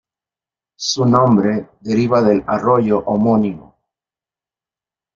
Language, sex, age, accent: Spanish, male, 40-49, América central